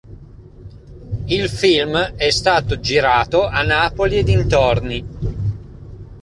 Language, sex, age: Italian, male, 30-39